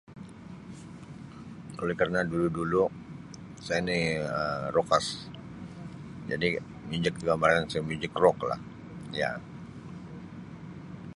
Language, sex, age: Sabah Malay, male, 50-59